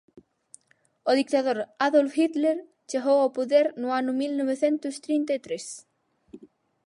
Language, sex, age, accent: Galician, female, under 19, Central (gheada)